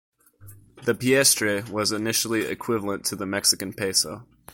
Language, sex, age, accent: English, male, 19-29, United States English